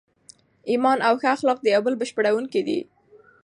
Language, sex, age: Pashto, female, under 19